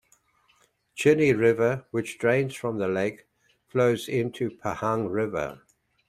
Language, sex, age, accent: English, male, 70-79, New Zealand English